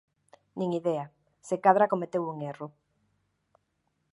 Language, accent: Galician, Normativo (estándar)